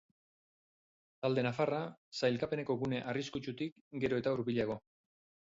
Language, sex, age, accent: Basque, male, 40-49, Mendebalekoa (Araba, Bizkaia, Gipuzkoako mendebaleko herri batzuk)